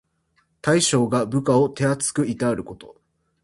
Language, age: Japanese, 19-29